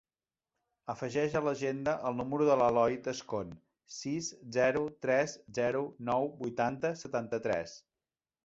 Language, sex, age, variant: Catalan, male, 40-49, Central